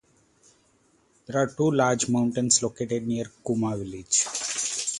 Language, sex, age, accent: English, male, 30-39, India and South Asia (India, Pakistan, Sri Lanka)